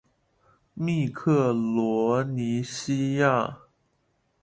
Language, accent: Chinese, 出生地：湖北省